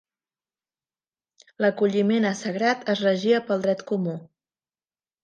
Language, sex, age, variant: Catalan, female, 30-39, Central